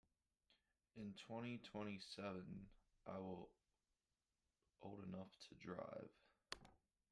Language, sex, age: English, male, 19-29